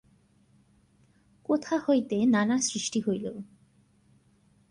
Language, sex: Bengali, female